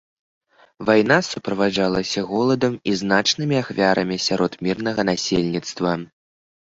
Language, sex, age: Belarusian, male, 19-29